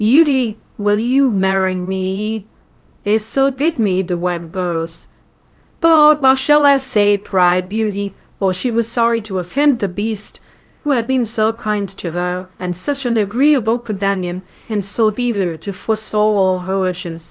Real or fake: fake